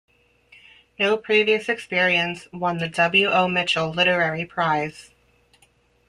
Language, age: English, 30-39